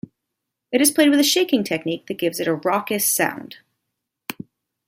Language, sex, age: English, female, 19-29